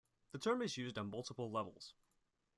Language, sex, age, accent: English, male, 19-29, England English